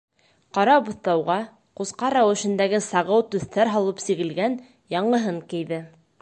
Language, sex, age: Bashkir, female, 19-29